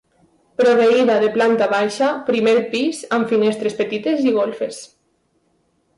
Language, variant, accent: Catalan, Valencià meridional, valencià